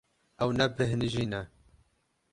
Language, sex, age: Kurdish, male, 30-39